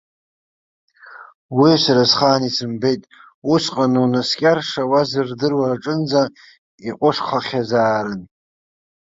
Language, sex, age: Abkhazian, male, 40-49